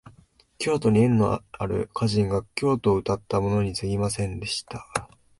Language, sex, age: Japanese, male, 19-29